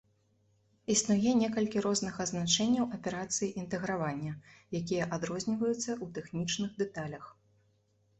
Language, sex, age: Belarusian, female, 30-39